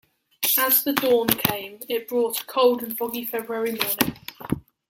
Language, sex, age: English, male, under 19